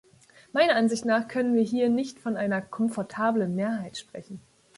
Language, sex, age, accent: German, female, 19-29, Deutschland Deutsch